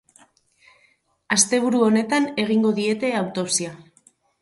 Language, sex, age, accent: Basque, female, 30-39, Mendebalekoa (Araba, Bizkaia, Gipuzkoako mendebaleko herri batzuk)